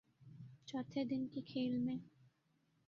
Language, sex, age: Urdu, male, 19-29